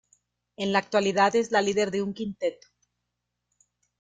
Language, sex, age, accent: Spanish, female, 40-49, México